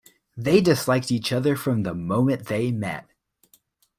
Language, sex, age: English, male, 19-29